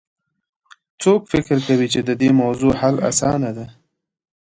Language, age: Pashto, 19-29